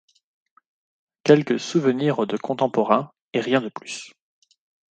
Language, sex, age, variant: French, male, 19-29, Français de métropole